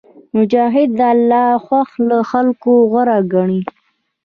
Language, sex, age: Pashto, female, 19-29